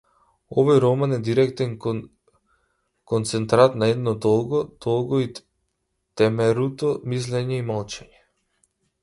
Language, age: Macedonian, 19-29